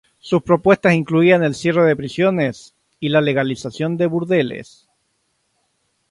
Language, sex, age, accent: Spanish, male, 40-49, Chileno: Chile, Cuyo